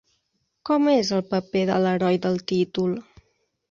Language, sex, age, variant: Catalan, female, 30-39, Central